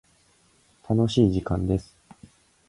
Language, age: Japanese, under 19